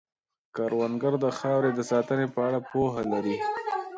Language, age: Pashto, 30-39